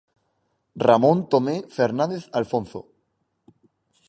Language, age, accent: Galician, 19-29, Normativo (estándar)